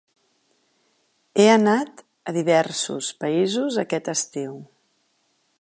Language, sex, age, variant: Catalan, female, 40-49, Central